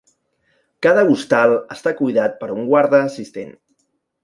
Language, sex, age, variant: Catalan, male, 30-39, Central